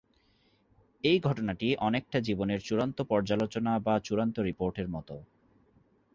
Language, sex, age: Bengali, male, 19-29